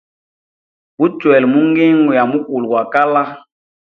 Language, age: Hemba, 19-29